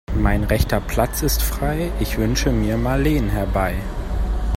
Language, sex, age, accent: German, male, 30-39, Deutschland Deutsch